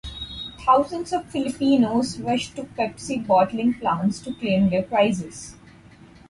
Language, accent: English, India and South Asia (India, Pakistan, Sri Lanka)